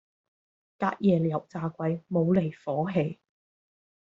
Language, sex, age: Cantonese, female, 30-39